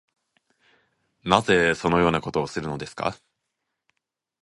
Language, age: Japanese, 19-29